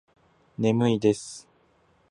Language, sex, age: Japanese, male, 19-29